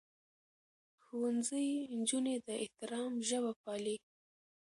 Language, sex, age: Pashto, female, under 19